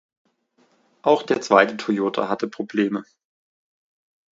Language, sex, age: German, male, 30-39